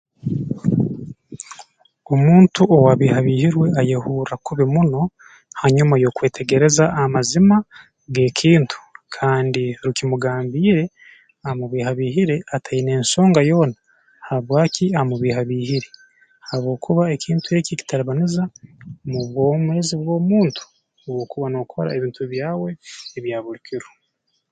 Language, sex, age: Tooro, male, 19-29